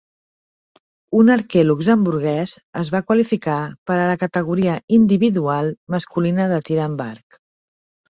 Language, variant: Catalan, Central